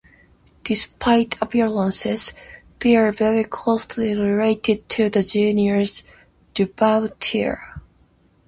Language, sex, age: English, female, 19-29